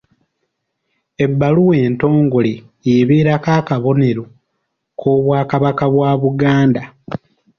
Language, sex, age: Ganda, male, under 19